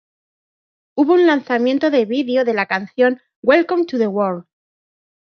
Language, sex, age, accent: Spanish, female, 40-49, España: Centro-Sur peninsular (Madrid, Toledo, Castilla-La Mancha)